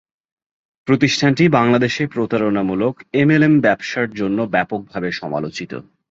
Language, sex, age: Bengali, male, 19-29